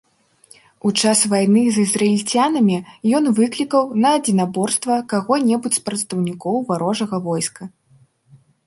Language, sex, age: Belarusian, female, 19-29